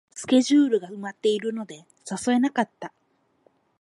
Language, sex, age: Japanese, female, 30-39